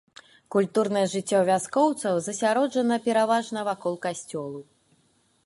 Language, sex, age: Belarusian, female, 30-39